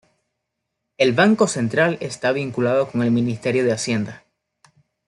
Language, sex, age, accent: Spanish, male, 19-29, Caribe: Cuba, Venezuela, Puerto Rico, República Dominicana, Panamá, Colombia caribeña, México caribeño, Costa del golfo de México